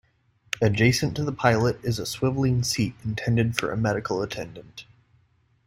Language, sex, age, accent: English, male, 19-29, United States English